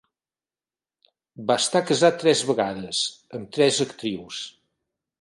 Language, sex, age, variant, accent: Catalan, male, 50-59, Central, Girona